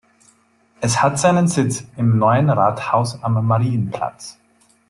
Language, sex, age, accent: German, male, 30-39, Österreichisches Deutsch